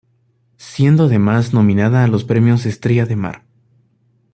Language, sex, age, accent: Spanish, male, 19-29, América central